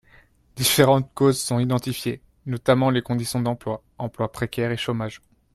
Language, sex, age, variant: French, male, 19-29, Français de métropole